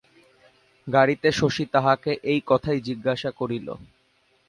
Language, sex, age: Bengali, male, 19-29